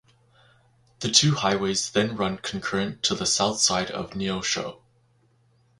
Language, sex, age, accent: English, male, 19-29, Canadian English